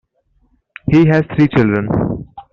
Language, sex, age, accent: English, male, 19-29, India and South Asia (India, Pakistan, Sri Lanka)